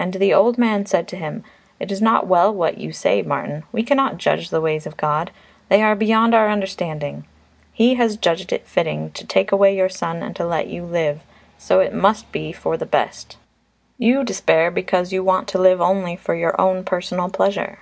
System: none